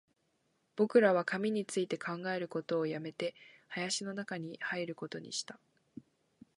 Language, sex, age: Japanese, female, under 19